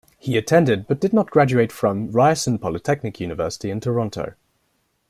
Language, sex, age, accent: English, male, 19-29, England English